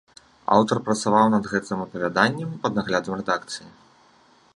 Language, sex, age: Belarusian, male, 30-39